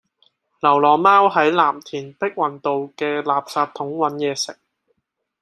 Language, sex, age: Cantonese, male, 19-29